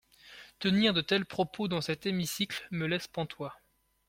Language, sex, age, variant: French, male, 19-29, Français de métropole